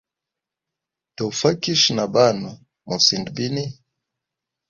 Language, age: Hemba, 19-29